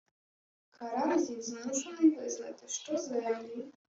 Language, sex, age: Ukrainian, female, 19-29